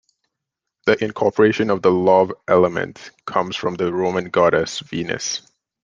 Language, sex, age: English, male, 30-39